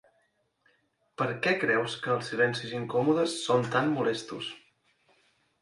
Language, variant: Catalan, Central